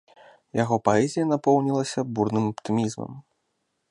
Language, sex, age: Belarusian, male, 30-39